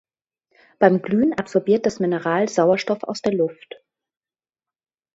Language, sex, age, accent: German, female, 30-39, Hochdeutsch